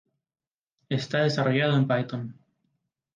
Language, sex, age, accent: Spanish, male, 19-29, América central